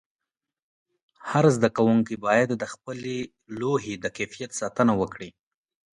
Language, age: Pashto, 19-29